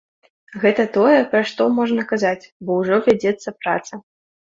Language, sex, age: Belarusian, female, under 19